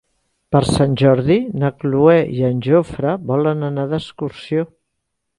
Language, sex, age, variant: Catalan, female, 60-69, Central